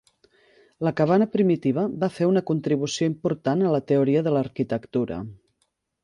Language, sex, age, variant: Catalan, female, 30-39, Central